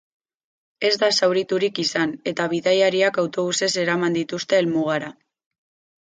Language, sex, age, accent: Basque, female, 19-29, Mendebalekoa (Araba, Bizkaia, Gipuzkoako mendebaleko herri batzuk)